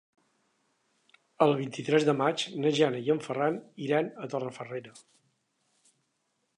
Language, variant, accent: Catalan, Balear, balear